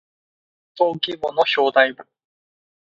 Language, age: Japanese, 19-29